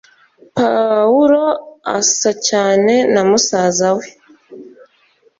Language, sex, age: Kinyarwanda, female, 19-29